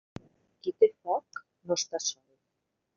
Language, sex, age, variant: Catalan, female, 50-59, Central